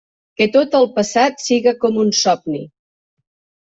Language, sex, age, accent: Catalan, female, 50-59, valencià